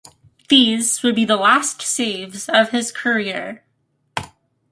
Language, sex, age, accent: English, female, 19-29, United States English